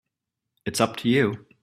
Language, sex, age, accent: English, male, 19-29, United States English